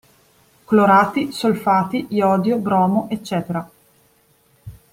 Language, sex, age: Italian, female, 30-39